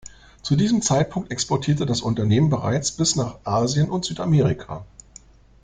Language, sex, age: German, male, 50-59